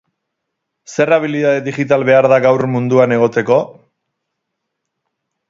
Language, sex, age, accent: Basque, male, 30-39, Erdialdekoa edo Nafarra (Gipuzkoa, Nafarroa)